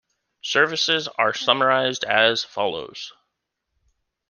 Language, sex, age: English, male, 19-29